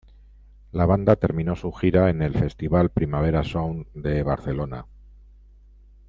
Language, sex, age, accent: Spanish, male, 50-59, España: Norte peninsular (Asturias, Castilla y León, Cantabria, País Vasco, Navarra, Aragón, La Rioja, Guadalajara, Cuenca)